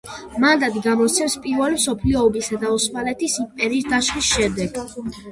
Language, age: Georgian, under 19